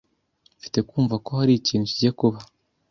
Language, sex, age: Kinyarwanda, male, 30-39